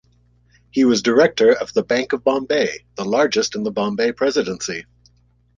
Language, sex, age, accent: English, male, 40-49, United States English